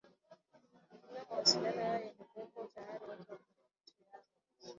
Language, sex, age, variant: Swahili, female, 19-29, Kiswahili cha Bara ya Kenya